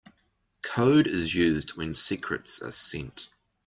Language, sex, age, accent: English, male, 40-49, New Zealand English